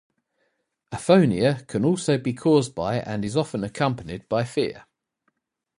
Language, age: English, 40-49